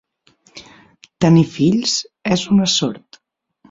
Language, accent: Catalan, central; septentrional